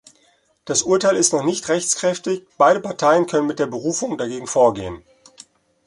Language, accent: German, Deutschland Deutsch